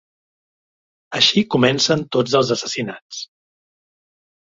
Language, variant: Catalan, Central